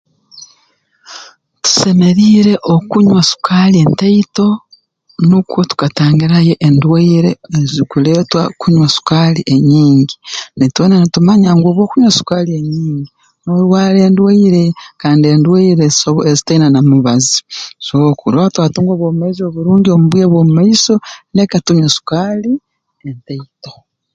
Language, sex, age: Tooro, female, 40-49